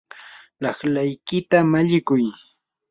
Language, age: Yanahuanca Pasco Quechua, 19-29